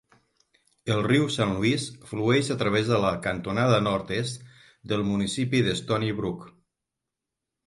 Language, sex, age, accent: Catalan, male, 50-59, occidental